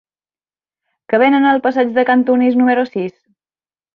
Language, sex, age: Catalan, female, 30-39